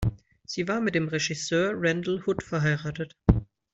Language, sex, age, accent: German, male, 30-39, Deutschland Deutsch